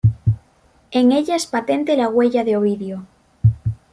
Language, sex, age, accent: Spanish, female, under 19, España: Norte peninsular (Asturias, Castilla y León, Cantabria, País Vasco, Navarra, Aragón, La Rioja, Guadalajara, Cuenca)